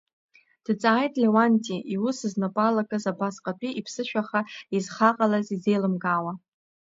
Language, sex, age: Abkhazian, female, under 19